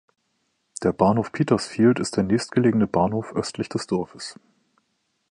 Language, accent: German, Deutschland Deutsch